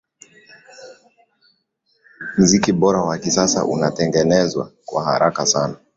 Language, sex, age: Swahili, male, 19-29